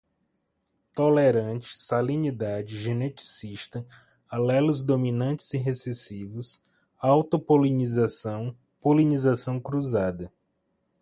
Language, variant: Portuguese, Portuguese (Brasil)